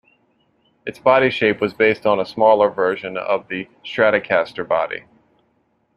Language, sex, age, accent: English, male, 30-39, United States English